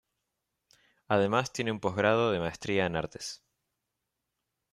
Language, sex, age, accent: Spanish, male, 30-39, Rioplatense: Argentina, Uruguay, este de Bolivia, Paraguay